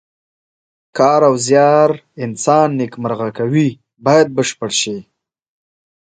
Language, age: Pashto, 19-29